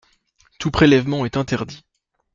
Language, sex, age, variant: French, male, 19-29, Français de métropole